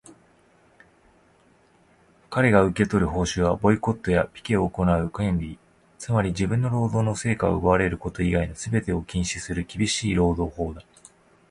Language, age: Japanese, 30-39